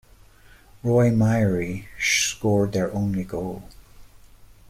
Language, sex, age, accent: English, male, 40-49, Irish English